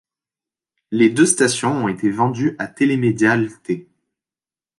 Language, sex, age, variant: French, male, 19-29, Français de métropole